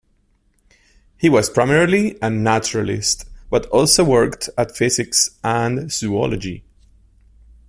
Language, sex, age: English, male, 30-39